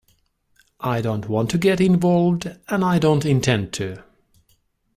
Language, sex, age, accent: English, male, 40-49, England English